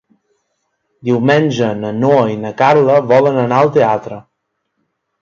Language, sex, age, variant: Catalan, male, 19-29, Balear